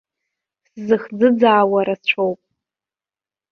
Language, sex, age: Abkhazian, female, 19-29